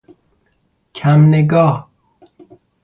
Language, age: Persian, 30-39